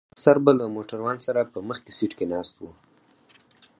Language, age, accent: Pashto, 19-29, معیاري پښتو